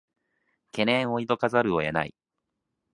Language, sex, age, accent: Japanese, male, 19-29, 関西弁